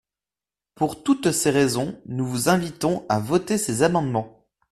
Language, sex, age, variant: French, male, 19-29, Français de métropole